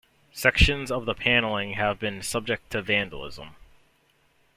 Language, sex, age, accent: English, male, 19-29, United States English